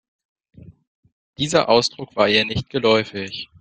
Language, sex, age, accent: German, male, 19-29, Deutschland Deutsch